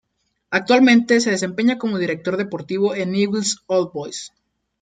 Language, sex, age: Spanish, male, 19-29